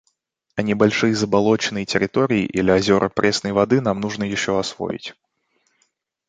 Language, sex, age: Russian, male, 19-29